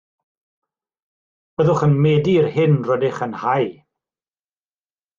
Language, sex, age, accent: Welsh, male, 40-49, Y Deyrnas Unedig Cymraeg